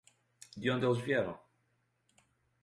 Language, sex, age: Portuguese, male, 40-49